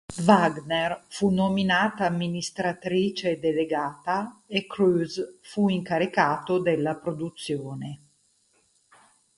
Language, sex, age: Italian, female, 40-49